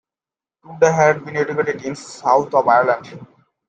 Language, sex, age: English, male, 19-29